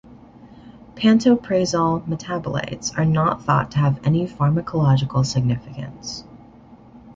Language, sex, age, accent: English, male, under 19, United States English